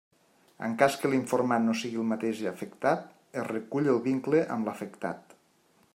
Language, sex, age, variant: Catalan, male, 40-49, Nord-Occidental